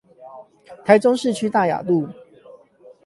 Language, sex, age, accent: Chinese, male, 30-39, 出生地：桃園市